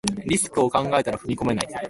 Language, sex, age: Japanese, male, 19-29